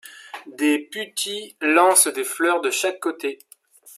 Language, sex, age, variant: French, male, 30-39, Français de métropole